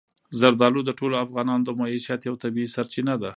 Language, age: Pashto, 40-49